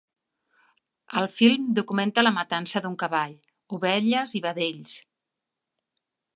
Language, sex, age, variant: Catalan, female, 50-59, Central